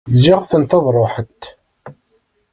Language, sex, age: Kabyle, male, 19-29